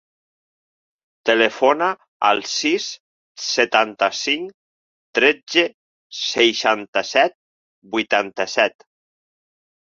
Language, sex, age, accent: Catalan, male, 50-59, valencià